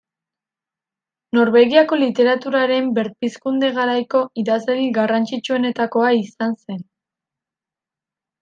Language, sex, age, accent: Basque, female, under 19, Erdialdekoa edo Nafarra (Gipuzkoa, Nafarroa)